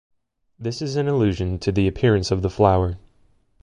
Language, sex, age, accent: English, male, 30-39, United States English